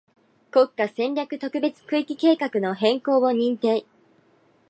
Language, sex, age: Japanese, female, 19-29